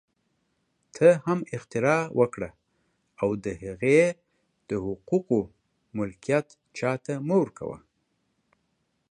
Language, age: Pashto, 50-59